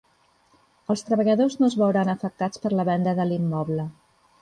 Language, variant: Catalan, Central